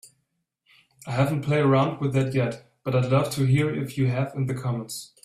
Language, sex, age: English, male, 19-29